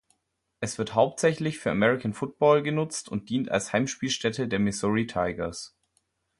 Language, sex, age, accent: German, male, 19-29, Deutschland Deutsch